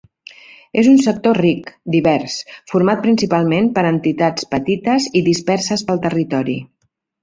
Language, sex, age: Catalan, female, 60-69